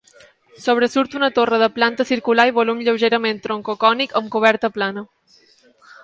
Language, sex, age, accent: Catalan, female, 19-29, mallorquí